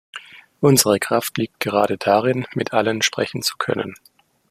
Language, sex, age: German, male, 30-39